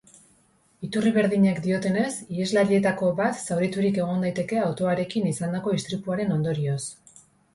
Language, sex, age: Basque, female, 40-49